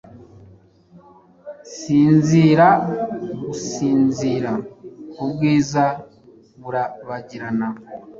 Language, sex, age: Kinyarwanda, male, 40-49